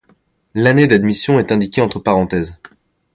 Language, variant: French, Français de métropole